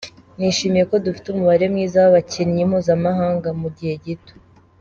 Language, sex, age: Kinyarwanda, female, 19-29